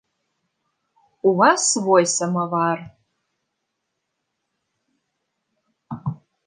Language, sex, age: Belarusian, female, 19-29